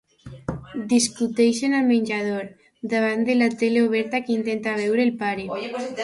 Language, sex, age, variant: Catalan, female, under 19, Alacantí